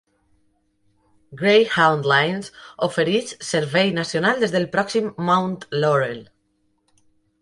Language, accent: Catalan, valencià